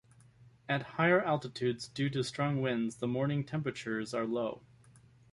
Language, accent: English, United States English